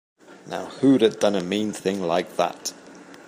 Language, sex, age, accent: English, male, 30-39, England English